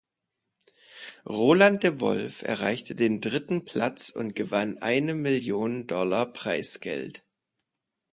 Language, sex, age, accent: German, male, 30-39, Deutschland Deutsch